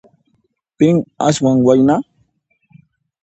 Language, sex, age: Puno Quechua, male, 30-39